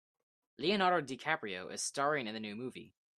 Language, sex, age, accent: English, male, under 19, United States English